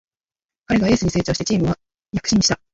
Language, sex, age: Japanese, female, 19-29